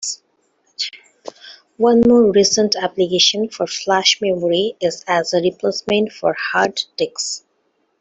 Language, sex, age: English, female, 19-29